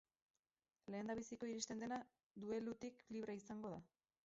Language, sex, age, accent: Basque, female, 30-39, Mendebalekoa (Araba, Bizkaia, Gipuzkoako mendebaleko herri batzuk)